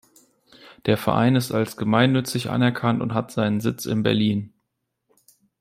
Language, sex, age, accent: German, male, 19-29, Deutschland Deutsch